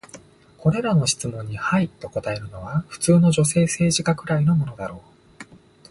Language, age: Japanese, 19-29